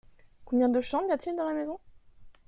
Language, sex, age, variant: French, female, 19-29, Français de métropole